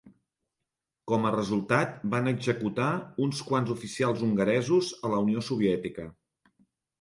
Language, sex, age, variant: Catalan, male, 50-59, Central